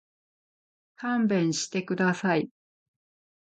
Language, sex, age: Japanese, female, 40-49